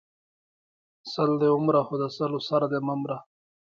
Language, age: Pashto, 30-39